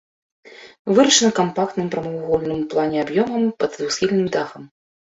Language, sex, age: Belarusian, female, 30-39